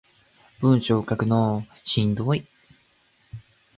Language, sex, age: Japanese, male, 19-29